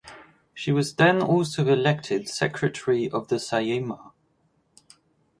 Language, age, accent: English, 19-29, England English